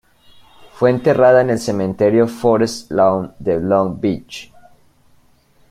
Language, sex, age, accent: Spanish, male, 19-29, Andino-Pacífico: Colombia, Perú, Ecuador, oeste de Bolivia y Venezuela andina